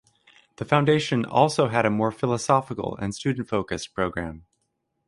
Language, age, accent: English, 30-39, United States English